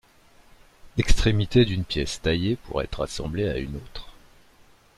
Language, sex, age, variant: French, male, 40-49, Français de métropole